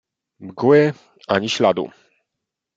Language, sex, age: Polish, male, 30-39